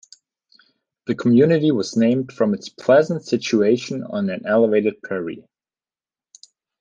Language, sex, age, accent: English, male, 19-29, United States English